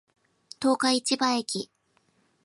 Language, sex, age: Japanese, female, 19-29